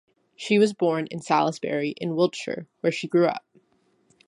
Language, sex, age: English, female, 19-29